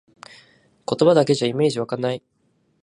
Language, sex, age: Japanese, male, 19-29